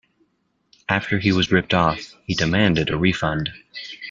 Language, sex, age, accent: English, male, 19-29, United States English